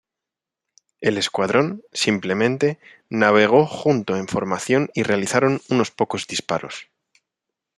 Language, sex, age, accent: Spanish, male, 30-39, España: Centro-Sur peninsular (Madrid, Toledo, Castilla-La Mancha)